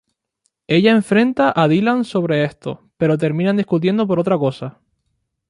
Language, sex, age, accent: Spanish, male, 19-29, España: Islas Canarias